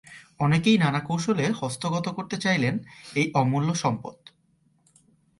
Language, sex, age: Bengali, male, 19-29